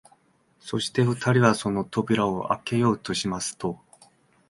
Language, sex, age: Japanese, male, 19-29